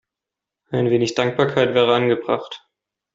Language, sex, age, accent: German, male, 19-29, Deutschland Deutsch